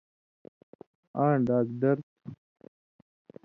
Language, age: Indus Kohistani, 19-29